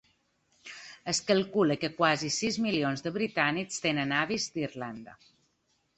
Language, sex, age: Catalan, female, 30-39